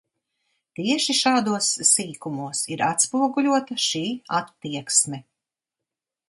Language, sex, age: Latvian, female, 60-69